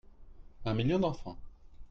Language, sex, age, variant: French, male, 30-39, Français de métropole